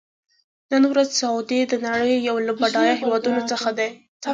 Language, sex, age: Pashto, female, under 19